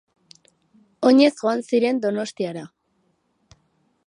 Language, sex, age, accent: Basque, female, under 19, Erdialdekoa edo Nafarra (Gipuzkoa, Nafarroa)